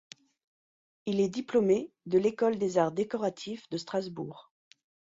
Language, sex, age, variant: French, female, 40-49, Français de métropole